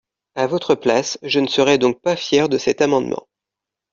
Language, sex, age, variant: French, male, 30-39, Français de métropole